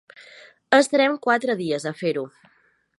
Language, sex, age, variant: Catalan, female, 30-39, Central